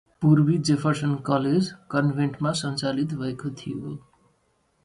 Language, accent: English, India and South Asia (India, Pakistan, Sri Lanka)